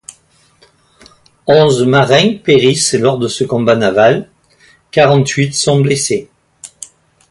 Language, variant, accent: French, Français des départements et régions d'outre-mer, Français de La Réunion